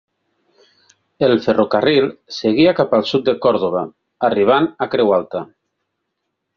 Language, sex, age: Catalan, male, 40-49